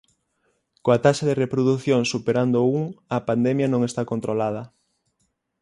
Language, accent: Galician, Oriental (común en zona oriental); Normativo (estándar)